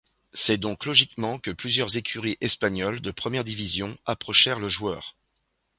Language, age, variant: French, 40-49, Français de métropole